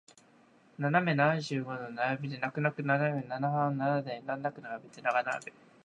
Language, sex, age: Japanese, male, 19-29